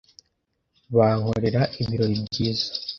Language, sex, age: Kinyarwanda, male, under 19